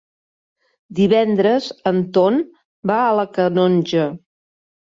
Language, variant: Catalan, Central